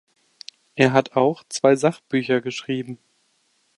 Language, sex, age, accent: German, male, 19-29, Deutschland Deutsch